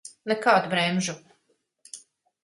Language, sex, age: Latvian, female, 50-59